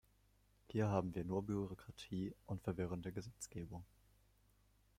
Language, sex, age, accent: German, male, under 19, Deutschland Deutsch